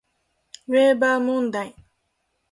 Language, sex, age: Japanese, female, 19-29